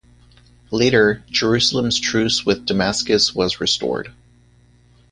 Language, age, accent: English, 30-39, United States English